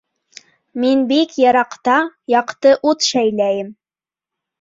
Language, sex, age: Bashkir, female, under 19